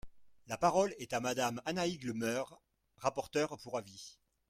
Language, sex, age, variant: French, male, 50-59, Français de métropole